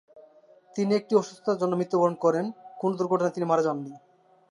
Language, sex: Bengali, male